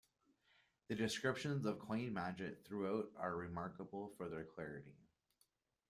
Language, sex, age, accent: English, male, 19-29, Canadian English